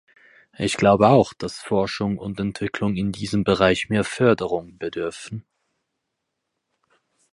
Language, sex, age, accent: German, male, 30-39, Schweizerdeutsch